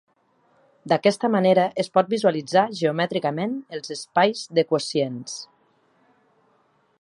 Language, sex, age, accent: Catalan, female, 30-39, Lleidatà